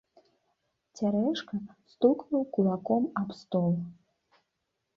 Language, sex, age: Belarusian, female, 30-39